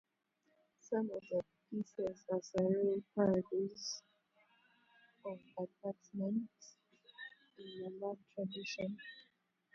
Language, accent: English, England English